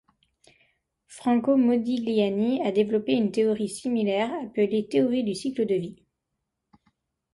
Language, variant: French, Français de métropole